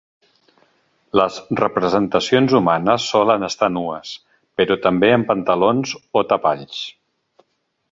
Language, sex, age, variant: Catalan, male, 50-59, Central